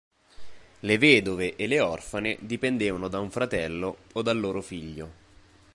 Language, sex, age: Italian, male, 19-29